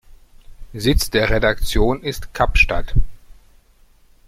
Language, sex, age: German, male, 50-59